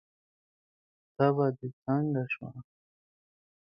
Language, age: Pashto, 19-29